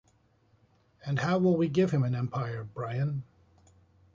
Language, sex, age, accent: English, male, 50-59, United States English